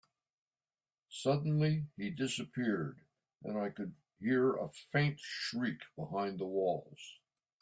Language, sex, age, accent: English, male, 70-79, Canadian English